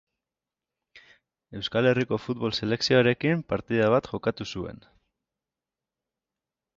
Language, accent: Basque, Mendebalekoa (Araba, Bizkaia, Gipuzkoako mendebaleko herri batzuk)